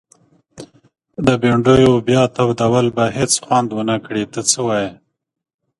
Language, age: Pashto, 30-39